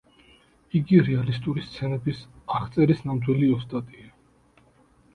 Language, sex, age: Georgian, male, 19-29